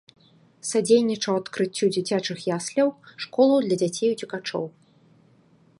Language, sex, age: Belarusian, female, 19-29